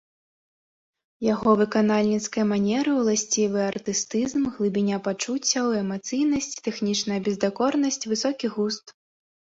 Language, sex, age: Belarusian, female, 19-29